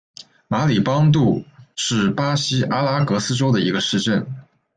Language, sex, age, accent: Chinese, male, 19-29, 出生地：山东省